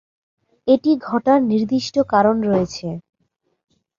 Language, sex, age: Bengali, female, 19-29